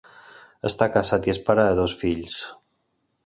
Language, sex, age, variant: Catalan, male, 40-49, Central